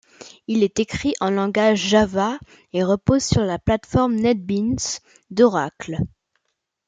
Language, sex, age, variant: French, male, under 19, Français de métropole